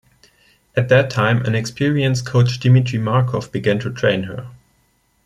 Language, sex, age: English, male, 19-29